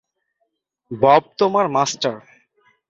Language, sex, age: Bengali, male, 30-39